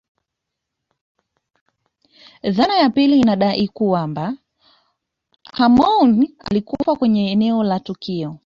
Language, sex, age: Swahili, female, 19-29